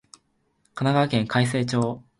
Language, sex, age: Japanese, male, under 19